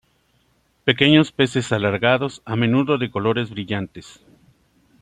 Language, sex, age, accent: Spanish, male, 60-69, México